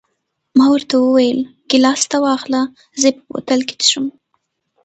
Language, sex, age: Pashto, female, 19-29